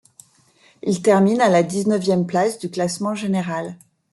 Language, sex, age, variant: French, female, 50-59, Français de métropole